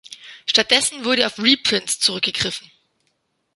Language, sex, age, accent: German, female, 30-39, Deutschland Deutsch